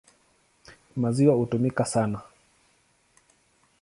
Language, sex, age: Swahili, male, 30-39